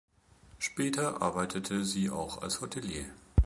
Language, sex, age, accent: German, male, 30-39, Deutschland Deutsch